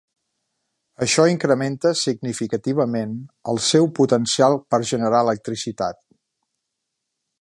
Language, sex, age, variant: Catalan, male, 50-59, Central